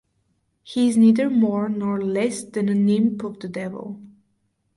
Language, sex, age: English, female, 19-29